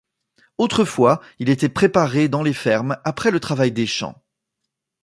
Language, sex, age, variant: French, male, 30-39, Français de métropole